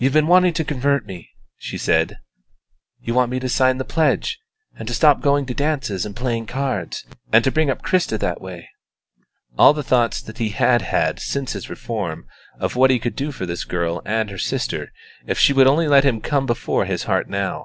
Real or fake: real